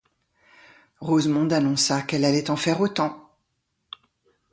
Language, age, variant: French, 60-69, Français de métropole